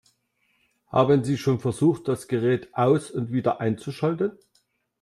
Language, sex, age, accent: German, male, 50-59, Deutschland Deutsch